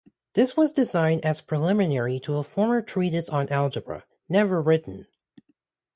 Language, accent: English, United States English